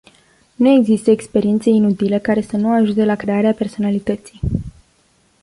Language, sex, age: Romanian, female, 19-29